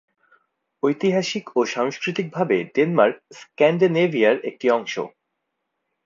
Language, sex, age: Bengali, male, 19-29